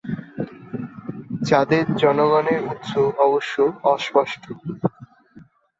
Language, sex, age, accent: Bengali, male, 19-29, Native